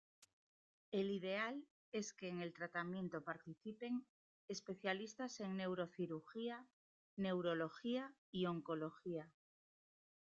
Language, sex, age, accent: Spanish, female, 30-39, España: Norte peninsular (Asturias, Castilla y León, Cantabria, País Vasco, Navarra, Aragón, La Rioja, Guadalajara, Cuenca)